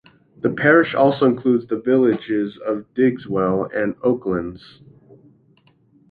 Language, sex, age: English, male, 19-29